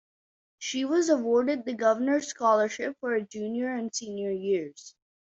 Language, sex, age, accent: English, male, under 19, United States English